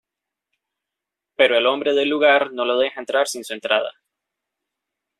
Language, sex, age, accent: Spanish, male, 19-29, América central